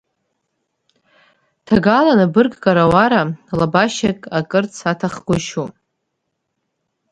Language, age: Abkhazian, 30-39